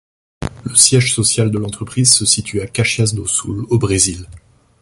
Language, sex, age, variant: French, male, 30-39, Français de métropole